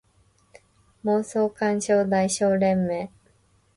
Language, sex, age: Japanese, female, under 19